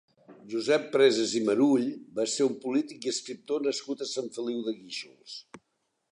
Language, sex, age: Catalan, male, 60-69